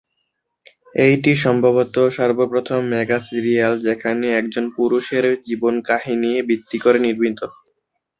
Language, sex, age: Bengali, male, 19-29